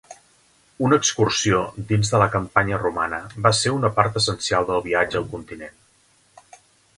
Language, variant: Catalan, Central